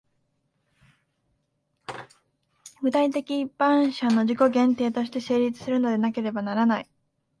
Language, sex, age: Japanese, female, 19-29